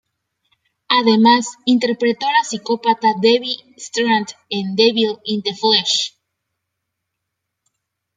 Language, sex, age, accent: Spanish, female, 19-29, México